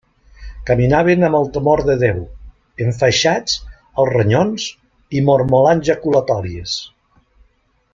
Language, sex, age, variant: Catalan, male, 40-49, Central